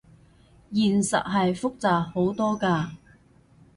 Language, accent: Cantonese, 广州音